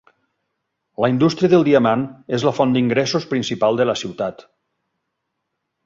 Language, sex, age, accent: Catalan, male, 50-59, valencià